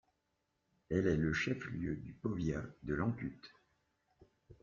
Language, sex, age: French, male, 60-69